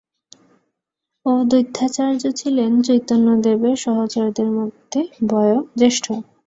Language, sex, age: Bengali, female, 19-29